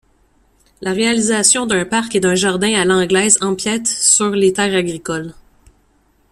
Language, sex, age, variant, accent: French, female, 19-29, Français d'Amérique du Nord, Français du Canada